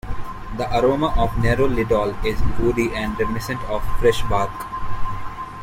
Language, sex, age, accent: English, male, 19-29, India and South Asia (India, Pakistan, Sri Lanka)